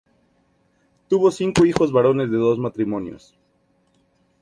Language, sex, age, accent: Spanish, male, 19-29, México